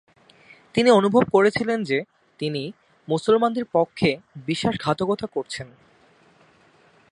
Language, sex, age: Bengali, male, 19-29